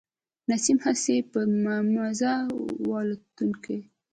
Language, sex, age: Pashto, female, 19-29